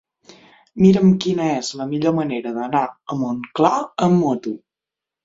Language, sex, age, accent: Catalan, female, 19-29, central; septentrional